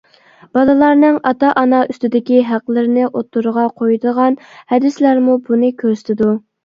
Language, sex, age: Uyghur, female, 19-29